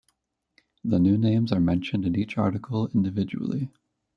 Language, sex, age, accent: English, male, 19-29, United States English